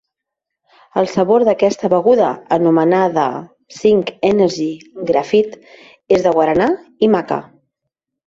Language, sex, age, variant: Catalan, female, 30-39, Central